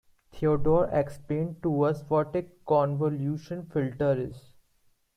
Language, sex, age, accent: English, male, 19-29, India and South Asia (India, Pakistan, Sri Lanka)